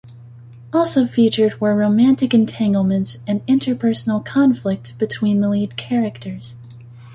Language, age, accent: English, 19-29, United States English